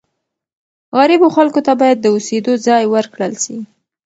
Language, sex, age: Pashto, female, under 19